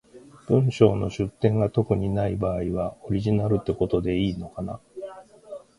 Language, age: Japanese, 50-59